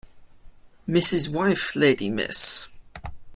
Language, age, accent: English, 19-29, England English